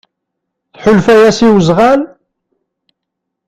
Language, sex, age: Kabyle, male, 50-59